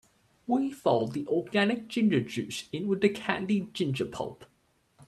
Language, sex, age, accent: English, male, 19-29, Australian English